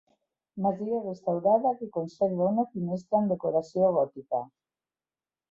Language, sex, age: Catalan, female, 60-69